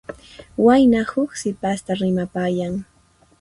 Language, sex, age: Puno Quechua, female, 19-29